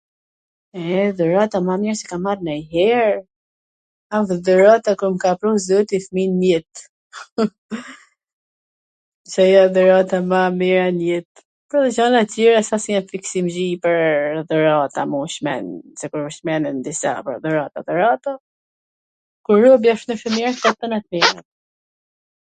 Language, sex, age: Gheg Albanian, female, 40-49